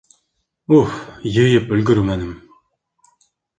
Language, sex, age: Bashkir, male, 19-29